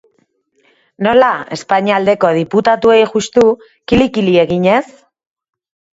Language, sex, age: Basque, female, 30-39